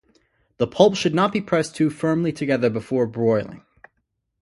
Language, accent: English, United States English